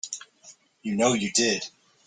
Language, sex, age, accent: English, male, 40-49, United States English